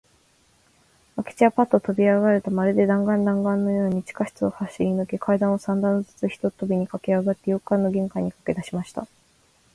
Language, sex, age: Japanese, female, 19-29